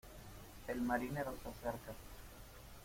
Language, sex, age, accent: Spanish, male, 30-39, Caribe: Cuba, Venezuela, Puerto Rico, República Dominicana, Panamá, Colombia caribeña, México caribeño, Costa del golfo de México